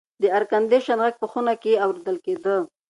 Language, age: Pashto, 19-29